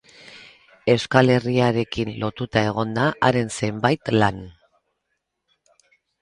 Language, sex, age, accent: Basque, female, 50-59, Mendebalekoa (Araba, Bizkaia, Gipuzkoako mendebaleko herri batzuk)